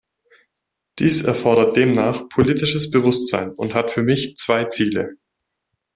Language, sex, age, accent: German, male, 19-29, Deutschland Deutsch